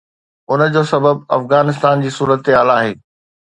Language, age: Sindhi, 40-49